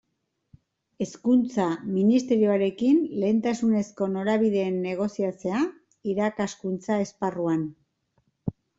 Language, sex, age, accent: Basque, female, 50-59, Mendebalekoa (Araba, Bizkaia, Gipuzkoako mendebaleko herri batzuk)